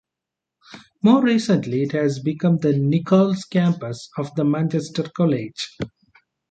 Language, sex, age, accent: English, male, 30-39, India and South Asia (India, Pakistan, Sri Lanka)